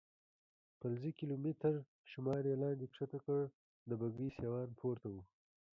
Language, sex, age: Pashto, male, 30-39